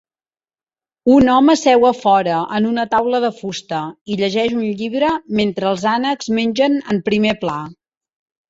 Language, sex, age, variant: Catalan, female, 40-49, Central